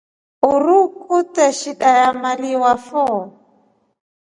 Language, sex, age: Rombo, female, 40-49